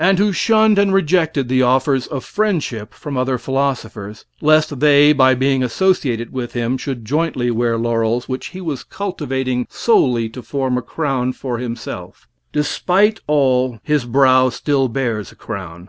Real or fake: real